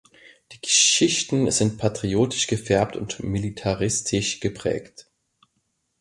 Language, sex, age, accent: German, male, 19-29, Deutschland Deutsch